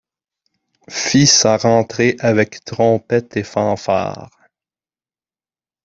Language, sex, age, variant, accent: French, male, 30-39, Français d'Amérique du Nord, Français du Canada